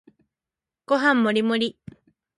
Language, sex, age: Japanese, female, 19-29